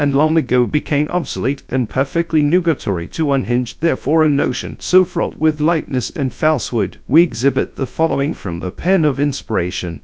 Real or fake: fake